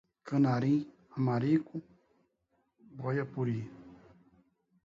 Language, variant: Portuguese, Portuguese (Brasil)